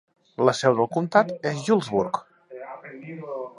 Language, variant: Catalan, Nord-Occidental